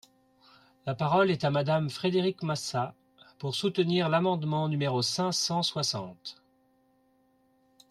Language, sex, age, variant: French, male, 40-49, Français de métropole